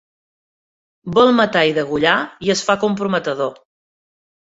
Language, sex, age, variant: Catalan, female, 40-49, Septentrional